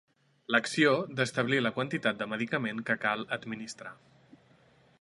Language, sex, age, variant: Catalan, male, 19-29, Central